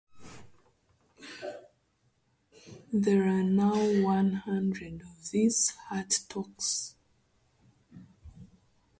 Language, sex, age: English, female, 30-39